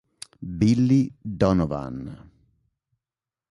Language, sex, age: Italian, male, 30-39